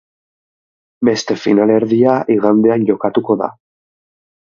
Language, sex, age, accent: Basque, male, 19-29, Erdialdekoa edo Nafarra (Gipuzkoa, Nafarroa)